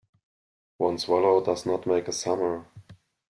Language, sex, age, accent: English, male, 19-29, United States English